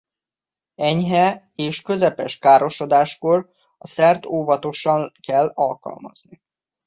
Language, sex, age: Hungarian, male, 30-39